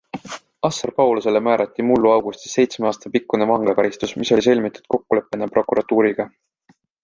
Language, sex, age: Estonian, male, 19-29